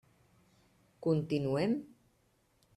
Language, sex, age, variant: Catalan, female, 50-59, Central